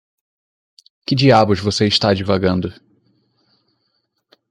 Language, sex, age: Portuguese, male, 19-29